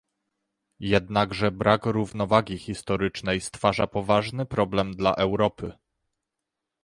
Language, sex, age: Polish, male, 30-39